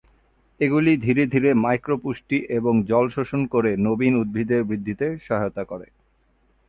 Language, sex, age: Bengali, male, 30-39